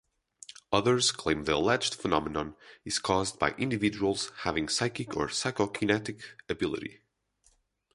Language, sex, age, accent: English, male, 19-29, United States English